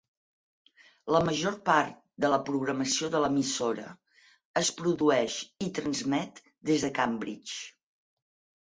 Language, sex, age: Catalan, female, 50-59